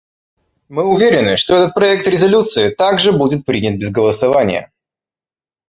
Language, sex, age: Russian, male, under 19